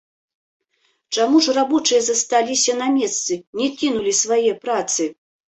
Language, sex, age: Belarusian, female, 50-59